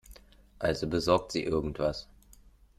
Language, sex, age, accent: German, male, 30-39, Deutschland Deutsch